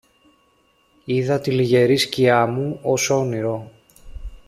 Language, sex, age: Greek, male, 40-49